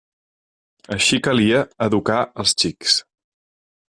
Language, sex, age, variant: Catalan, male, 30-39, Central